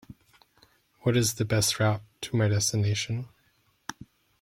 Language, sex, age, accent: English, male, 30-39, United States English